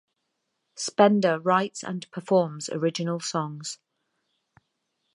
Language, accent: English, England English